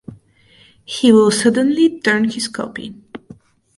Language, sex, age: English, female, 19-29